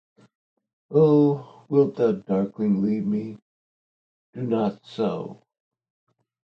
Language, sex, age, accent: English, male, 60-69, United States English